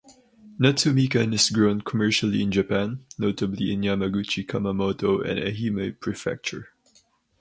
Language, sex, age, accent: English, male, 19-29, Filipino